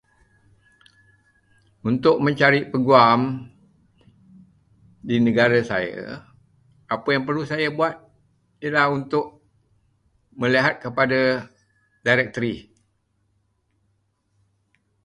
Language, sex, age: Malay, male, 70-79